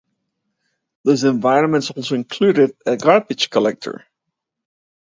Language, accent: English, United States English